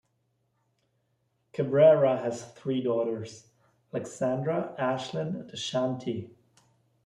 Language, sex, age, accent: English, male, 40-49, United States English